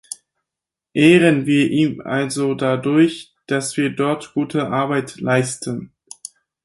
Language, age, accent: German, 19-29, Deutschland Deutsch